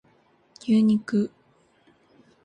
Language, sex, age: Japanese, female, 19-29